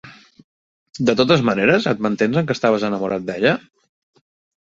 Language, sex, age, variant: Catalan, male, 40-49, Central